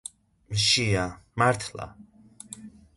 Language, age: Georgian, 30-39